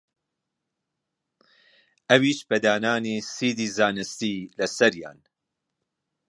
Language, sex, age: Central Kurdish, male, 50-59